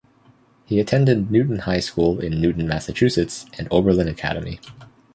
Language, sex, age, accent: English, male, 19-29, Canadian English